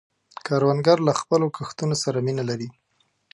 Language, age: Pashto, 30-39